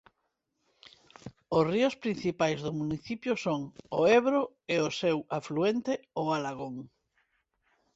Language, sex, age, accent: Galician, female, 50-59, Normativo (estándar); Neofalante